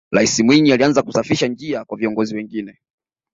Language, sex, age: Swahili, male, 19-29